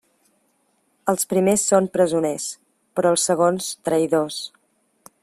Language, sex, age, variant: Catalan, female, 40-49, Central